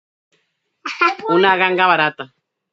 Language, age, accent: Spanish, under 19, Andino-Pacífico: Colombia, Perú, Ecuador, oeste de Bolivia y Venezuela andina